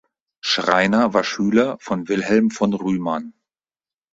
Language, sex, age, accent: German, male, 30-39, Deutschland Deutsch